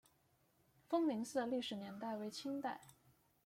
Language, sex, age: Chinese, female, 19-29